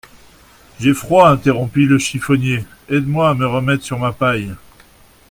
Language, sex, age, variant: French, male, 40-49, Français de métropole